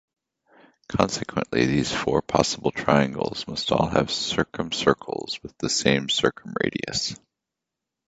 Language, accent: English, United States English